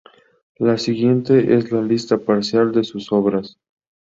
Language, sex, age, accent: Spanish, male, 19-29, México